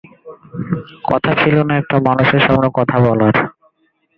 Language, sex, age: Bengali, male, 19-29